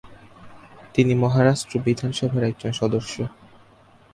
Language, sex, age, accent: Bengali, male, under 19, Native